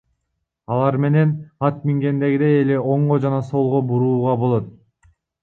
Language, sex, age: Kyrgyz, male, under 19